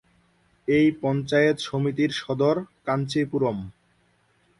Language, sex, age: Bengali, male, 19-29